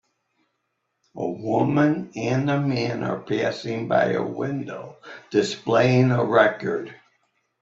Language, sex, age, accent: English, male, 60-69, United States English